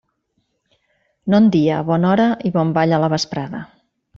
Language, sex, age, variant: Catalan, female, 40-49, Central